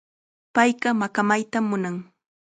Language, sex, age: Chiquián Ancash Quechua, female, 19-29